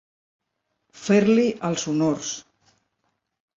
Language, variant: Catalan, Central